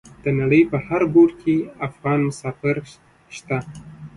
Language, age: Pashto, 30-39